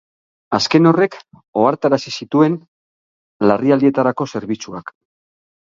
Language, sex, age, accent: Basque, male, 60-69, Mendebalekoa (Araba, Bizkaia, Gipuzkoako mendebaleko herri batzuk)